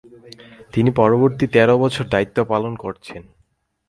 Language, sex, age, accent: Bengali, male, 19-29, প্রমিত; চলিত